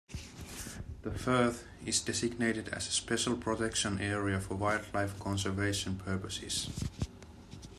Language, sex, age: English, male, 40-49